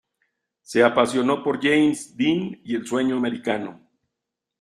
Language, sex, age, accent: Spanish, male, 50-59, México